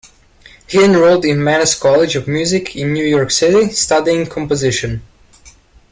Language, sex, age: English, male, 19-29